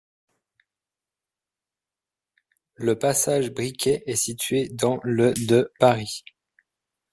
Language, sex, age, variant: French, male, 30-39, Français de métropole